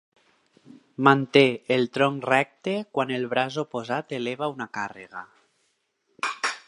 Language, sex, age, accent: Catalan, male, 19-29, valencià